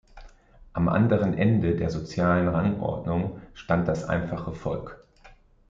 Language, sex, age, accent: German, male, 40-49, Deutschland Deutsch